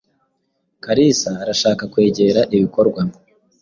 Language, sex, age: Kinyarwanda, male, 19-29